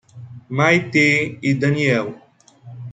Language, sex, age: Portuguese, male, 30-39